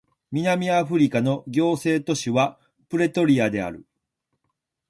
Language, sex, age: Japanese, male, 50-59